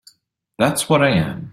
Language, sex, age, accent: English, male, 30-39, Australian English